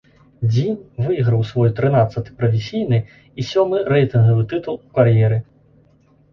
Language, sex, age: Belarusian, male, 30-39